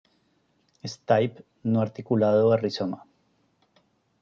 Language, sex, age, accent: Spanish, male, 30-39, Andino-Pacífico: Colombia, Perú, Ecuador, oeste de Bolivia y Venezuela andina